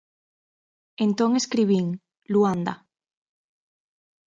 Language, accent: Galician, Atlántico (seseo e gheada)